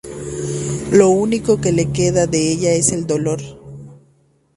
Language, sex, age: Spanish, female, 30-39